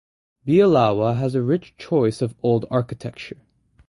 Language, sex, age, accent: English, male, under 19, United States English